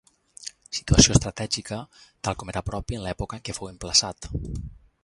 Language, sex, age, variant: Catalan, male, 40-49, Valencià meridional